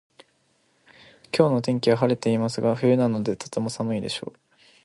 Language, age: Japanese, 19-29